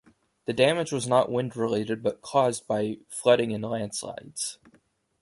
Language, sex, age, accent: English, male, 19-29, United States English